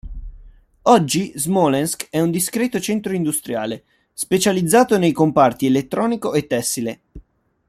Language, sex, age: Italian, male, 19-29